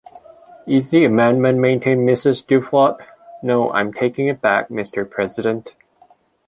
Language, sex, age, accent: English, male, 30-39, United States English